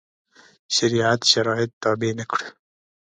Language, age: Pashto, 19-29